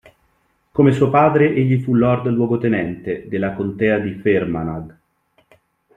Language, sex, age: Italian, male, 30-39